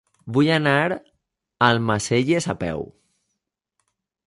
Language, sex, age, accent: Catalan, male, 40-49, valencià